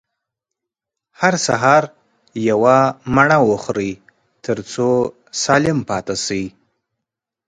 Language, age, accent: Pashto, 19-29, کندهارۍ لهجه